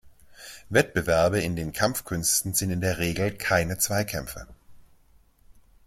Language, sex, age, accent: German, male, 30-39, Deutschland Deutsch